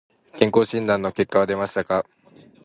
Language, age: Japanese, 19-29